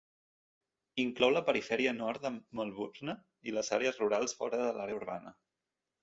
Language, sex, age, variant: Catalan, male, 30-39, Central